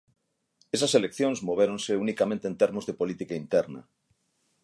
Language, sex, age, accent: Galician, male, 40-49, Normativo (estándar)